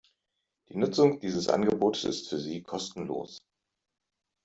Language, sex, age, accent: German, male, 40-49, Deutschland Deutsch